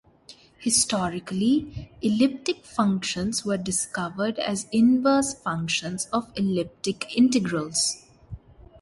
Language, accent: English, India and South Asia (India, Pakistan, Sri Lanka)